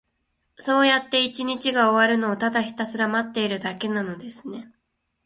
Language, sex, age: Japanese, female, 19-29